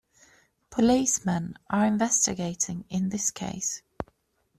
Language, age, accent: English, 19-29, England English